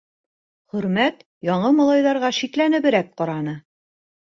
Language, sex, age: Bashkir, female, 30-39